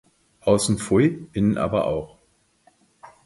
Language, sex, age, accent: German, male, 50-59, Deutschland Deutsch